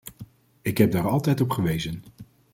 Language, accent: Dutch, Nederlands Nederlands